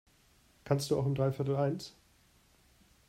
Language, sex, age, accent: German, male, 30-39, Deutschland Deutsch